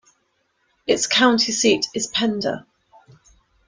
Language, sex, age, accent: English, female, 60-69, England English